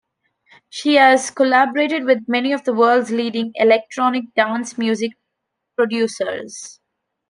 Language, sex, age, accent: English, female, 19-29, India and South Asia (India, Pakistan, Sri Lanka)